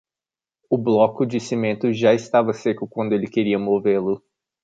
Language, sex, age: Portuguese, male, 19-29